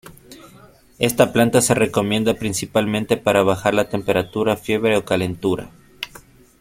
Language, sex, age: Spanish, male, 30-39